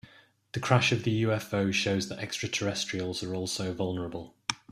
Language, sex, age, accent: English, male, 30-39, England English